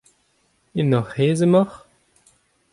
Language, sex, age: Breton, male, 19-29